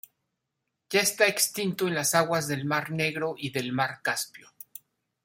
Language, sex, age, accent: Spanish, male, 50-59, México